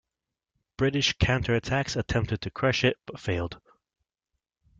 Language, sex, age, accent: English, male, under 19, United States English